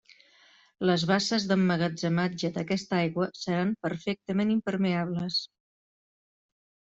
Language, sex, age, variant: Catalan, female, 40-49, Central